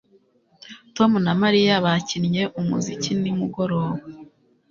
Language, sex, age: Kinyarwanda, female, 19-29